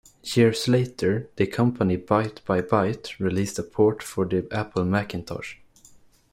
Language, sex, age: English, male, under 19